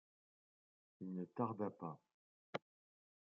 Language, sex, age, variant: French, male, 40-49, Français de métropole